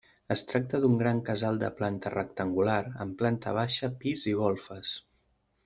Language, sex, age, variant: Catalan, male, 19-29, Central